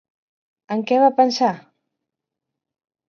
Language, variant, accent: Catalan, Central, central